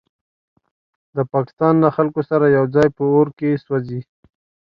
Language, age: Pashto, 19-29